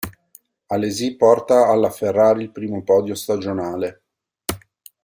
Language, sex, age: Italian, male, 30-39